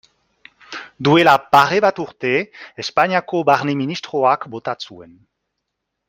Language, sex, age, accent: Basque, male, 40-49, Nafar-lapurtarra edo Zuberotarra (Lapurdi, Nafarroa Beherea, Zuberoa)